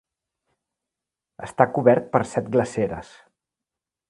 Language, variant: Catalan, Central